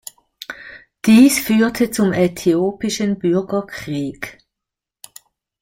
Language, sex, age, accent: German, female, 60-69, Schweizerdeutsch